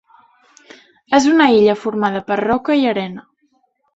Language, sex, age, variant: Catalan, female, 19-29, Balear